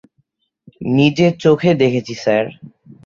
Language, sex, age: Bengali, male, 19-29